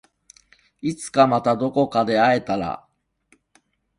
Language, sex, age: Japanese, male, 60-69